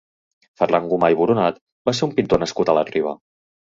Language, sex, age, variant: Catalan, male, 30-39, Central